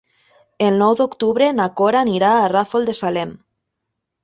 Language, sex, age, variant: Catalan, female, 19-29, Nord-Occidental